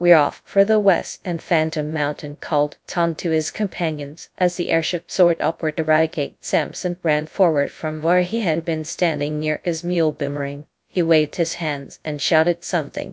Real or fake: fake